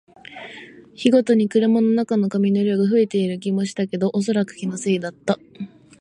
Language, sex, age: Japanese, female, under 19